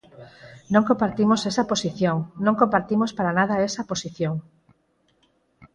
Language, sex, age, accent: Galician, female, 40-49, Normativo (estándar)